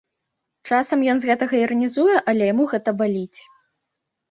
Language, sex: Belarusian, female